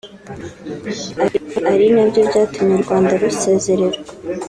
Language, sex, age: Kinyarwanda, female, 19-29